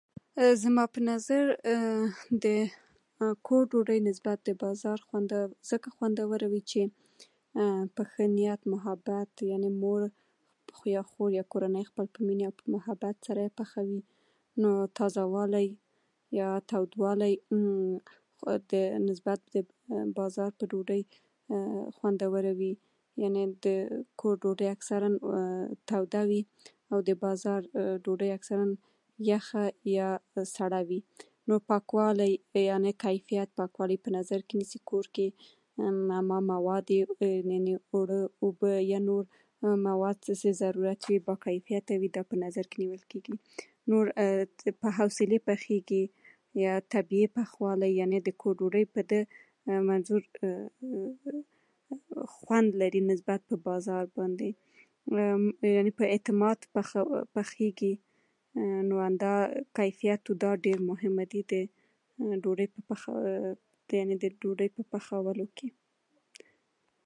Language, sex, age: Pashto, female, 19-29